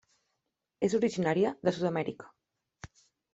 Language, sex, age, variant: Catalan, female, 30-39, Central